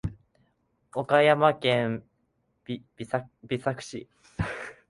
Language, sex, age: Japanese, male, 19-29